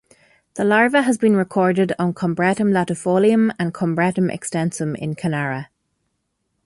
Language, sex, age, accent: English, female, 30-39, Irish English